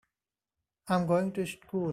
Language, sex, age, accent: English, male, 19-29, India and South Asia (India, Pakistan, Sri Lanka)